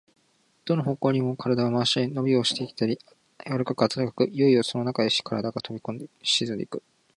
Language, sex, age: Japanese, male, 19-29